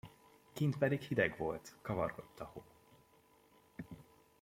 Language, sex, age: Hungarian, male, 19-29